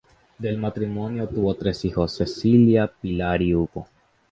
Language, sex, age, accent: Spanish, male, under 19, América central